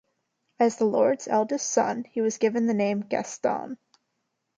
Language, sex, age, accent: English, female, 19-29, United States English